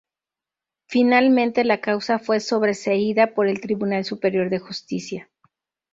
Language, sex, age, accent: Spanish, female, 50-59, México